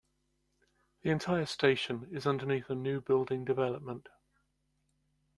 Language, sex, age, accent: English, male, 50-59, England English